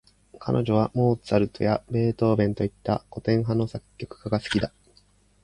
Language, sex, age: Japanese, male, 40-49